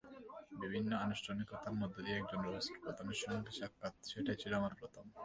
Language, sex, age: Bengali, male, 19-29